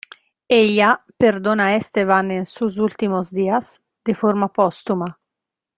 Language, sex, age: Spanish, female, 40-49